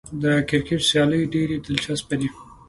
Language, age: Pashto, 30-39